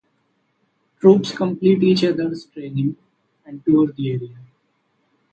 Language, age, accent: English, 30-39, India and South Asia (India, Pakistan, Sri Lanka)